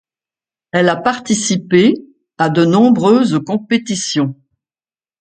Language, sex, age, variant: French, female, 60-69, Français de métropole